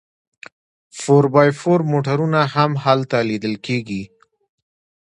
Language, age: Pashto, 30-39